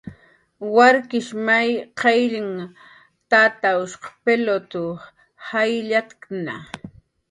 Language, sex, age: Jaqaru, female, 40-49